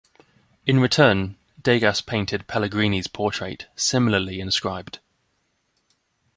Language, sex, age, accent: English, male, 19-29, England English